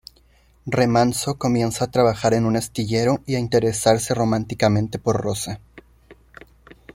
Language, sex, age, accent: Spanish, male, 19-29, México